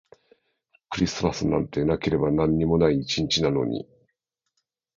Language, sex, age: Japanese, male, 40-49